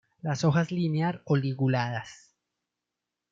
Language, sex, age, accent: Spanish, male, 19-29, Andino-Pacífico: Colombia, Perú, Ecuador, oeste de Bolivia y Venezuela andina